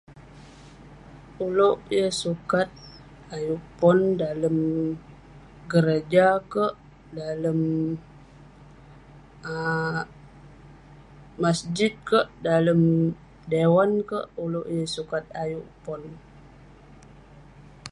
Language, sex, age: Western Penan, female, 19-29